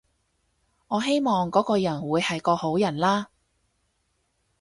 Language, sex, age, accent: Cantonese, female, 30-39, 广州音